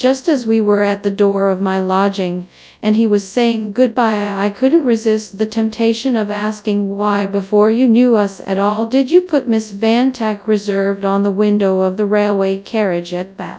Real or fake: fake